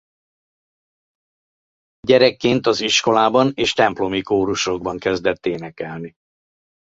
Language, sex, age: Hungarian, male, 60-69